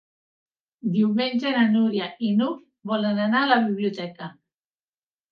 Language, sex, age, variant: Catalan, female, 50-59, Central